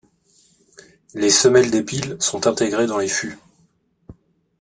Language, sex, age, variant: French, male, 30-39, Français de métropole